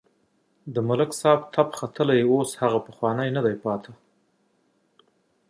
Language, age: Pashto, 40-49